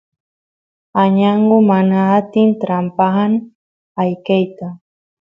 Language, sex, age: Santiago del Estero Quichua, female, 19-29